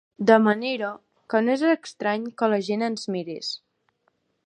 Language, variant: Catalan, Central